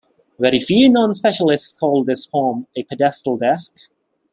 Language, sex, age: English, male, 19-29